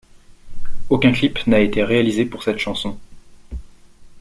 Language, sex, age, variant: French, male, 19-29, Français de métropole